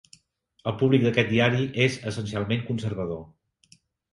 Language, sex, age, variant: Catalan, male, 50-59, Central